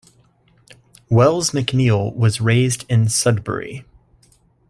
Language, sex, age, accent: English, male, 30-39, United States English